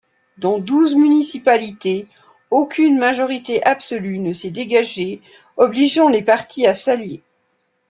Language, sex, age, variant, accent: French, female, 50-59, Français d'Europe, Français de Suisse